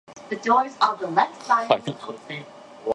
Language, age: Japanese, under 19